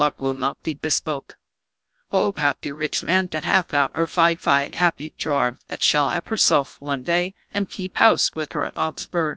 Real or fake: fake